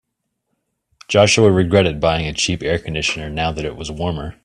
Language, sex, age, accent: English, male, 30-39, United States English